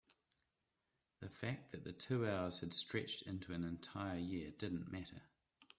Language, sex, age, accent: English, male, 30-39, New Zealand English